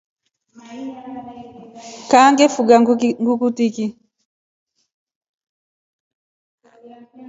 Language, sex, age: Rombo, female, 30-39